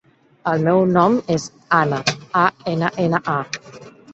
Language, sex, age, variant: Catalan, female, 30-39, Central